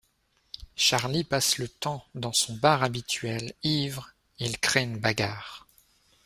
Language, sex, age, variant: French, male, 30-39, Français de métropole